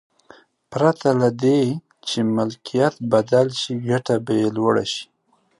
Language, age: Pashto, 40-49